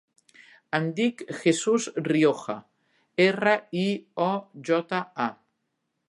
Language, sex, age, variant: Catalan, female, 50-59, Central